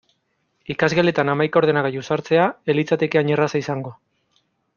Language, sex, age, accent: Basque, male, 19-29, Mendebalekoa (Araba, Bizkaia, Gipuzkoako mendebaleko herri batzuk)